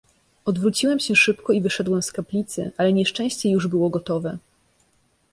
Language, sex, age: Polish, female, 19-29